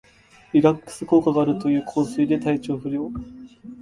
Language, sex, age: Japanese, male, 19-29